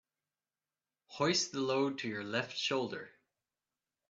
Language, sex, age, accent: English, male, 19-29, United States English